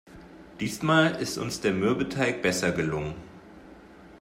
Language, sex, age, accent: German, male, 19-29, Deutschland Deutsch